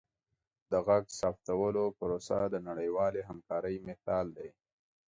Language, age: Pashto, 30-39